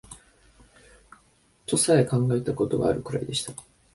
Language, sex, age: Japanese, male, 19-29